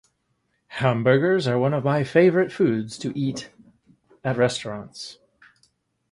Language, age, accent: English, 40-49, United States English